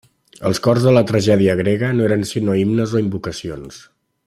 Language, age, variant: Catalan, 40-49, Central